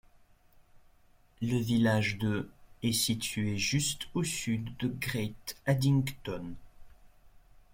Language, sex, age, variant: French, male, 30-39, Français de métropole